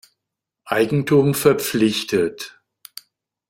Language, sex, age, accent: German, male, 60-69, Deutschland Deutsch